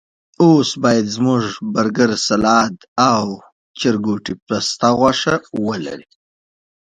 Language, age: Pashto, 19-29